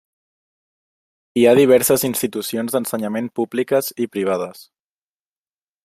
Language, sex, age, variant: Catalan, male, under 19, Central